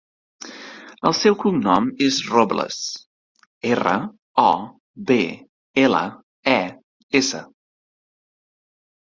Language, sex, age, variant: Catalan, male, 30-39, Central